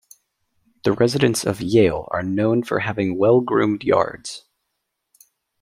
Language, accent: English, United States English